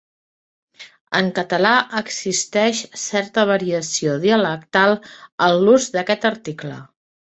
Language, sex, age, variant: Catalan, female, 40-49, Central